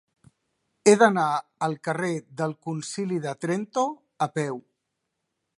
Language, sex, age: Catalan, male, 40-49